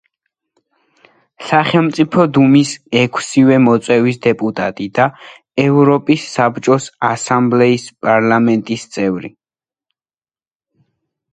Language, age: Georgian, under 19